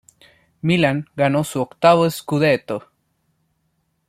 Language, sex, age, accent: Spanish, male, 19-29, Chileno: Chile, Cuyo